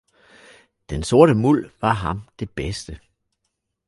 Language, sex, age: Danish, male, 40-49